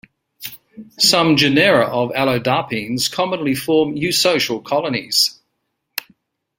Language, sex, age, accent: English, male, 60-69, England English